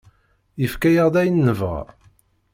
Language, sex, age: Kabyle, male, 50-59